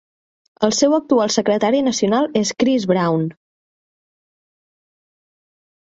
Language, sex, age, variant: Catalan, female, 19-29, Central